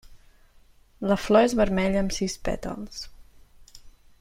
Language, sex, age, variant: Catalan, female, 19-29, Central